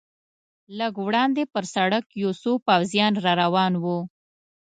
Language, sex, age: Pashto, female, 30-39